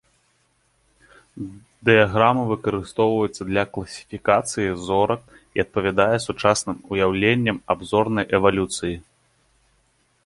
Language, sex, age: Belarusian, male, 19-29